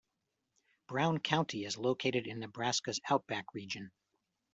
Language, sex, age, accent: English, male, 40-49, United States English